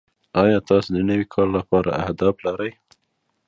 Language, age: Pashto, 30-39